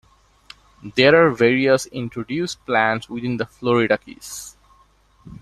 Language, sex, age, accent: English, male, 19-29, India and South Asia (India, Pakistan, Sri Lanka)